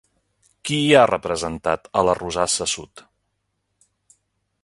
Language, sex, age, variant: Catalan, male, 50-59, Central